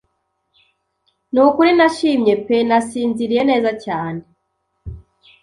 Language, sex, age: Kinyarwanda, female, 30-39